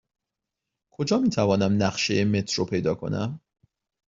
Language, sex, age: Persian, male, 30-39